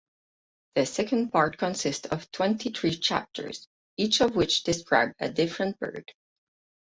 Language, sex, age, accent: English, female, 30-39, United States English; Canadian English